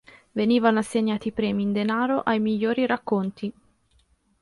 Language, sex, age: Italian, female, 30-39